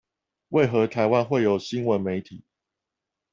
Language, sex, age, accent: Chinese, male, 30-39, 出生地：新北市